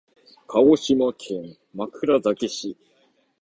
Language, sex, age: Japanese, male, under 19